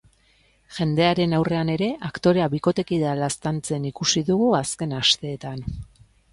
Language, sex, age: Basque, female, 40-49